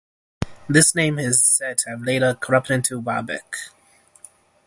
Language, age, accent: English, 19-29, United States English